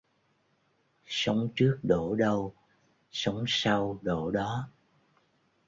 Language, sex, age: Vietnamese, male, 60-69